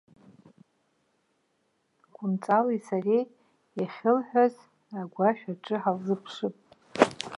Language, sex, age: Abkhazian, female, 50-59